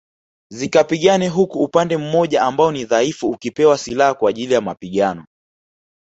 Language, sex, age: Swahili, male, 19-29